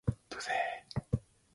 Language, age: English, 19-29